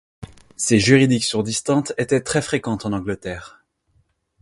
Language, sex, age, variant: French, male, under 19, Français de métropole